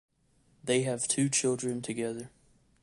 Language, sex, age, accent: English, male, 19-29, United States English